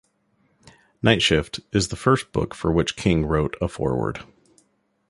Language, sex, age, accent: English, male, 40-49, United States English